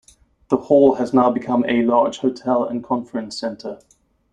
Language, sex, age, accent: English, male, 30-39, Southern African (South Africa, Zimbabwe, Namibia)